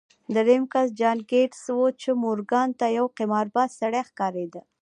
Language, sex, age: Pashto, female, 19-29